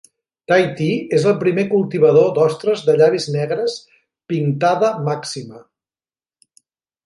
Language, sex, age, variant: Catalan, male, 40-49, Central